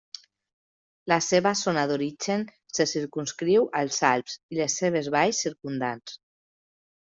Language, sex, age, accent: Catalan, female, 30-39, valencià